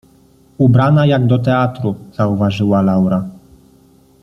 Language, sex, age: Polish, male, 30-39